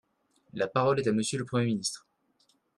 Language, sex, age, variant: French, male, 19-29, Français de métropole